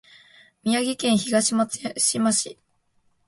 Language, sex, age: Japanese, female, 19-29